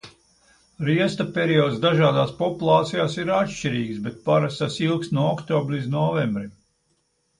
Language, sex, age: Latvian, male, 70-79